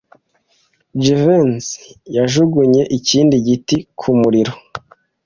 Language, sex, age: Kinyarwanda, male, 19-29